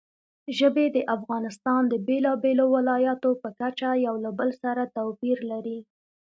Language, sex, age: Pashto, female, 19-29